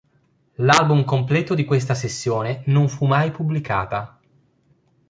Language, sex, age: Italian, male, 19-29